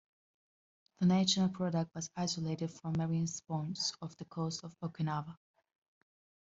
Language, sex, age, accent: English, female, 19-29, United States English